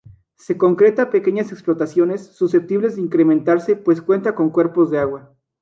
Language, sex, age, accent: Spanish, male, 19-29, México